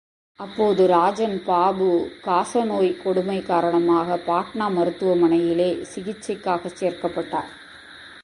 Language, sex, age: Tamil, female, 40-49